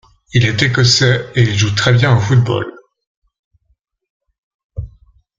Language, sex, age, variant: French, male, 50-59, Français de métropole